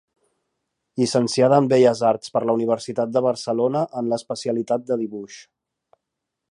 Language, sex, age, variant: Catalan, male, 30-39, Central